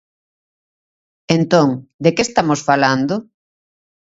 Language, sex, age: Galician, female, 40-49